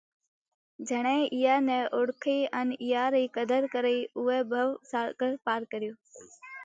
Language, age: Parkari Koli, under 19